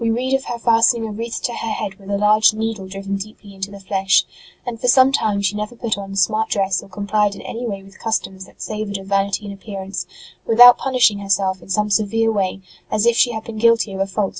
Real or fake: real